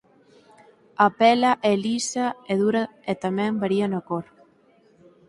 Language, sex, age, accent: Galician, female, 19-29, Atlántico (seseo e gheada)